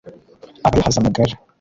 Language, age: Kinyarwanda, 19-29